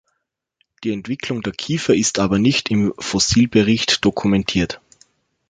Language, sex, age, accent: German, male, 30-39, Österreichisches Deutsch